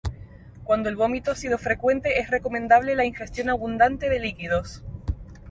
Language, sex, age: Spanish, female, 19-29